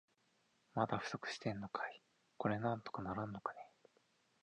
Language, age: Japanese, 19-29